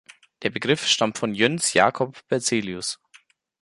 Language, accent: German, Deutschland Deutsch